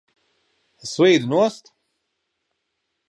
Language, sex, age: Latvian, male, 30-39